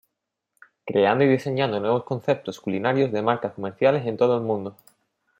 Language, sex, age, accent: Spanish, male, 19-29, España: Sur peninsular (Andalucia, Extremadura, Murcia)